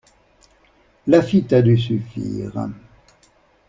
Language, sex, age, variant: French, male, 60-69, Français de métropole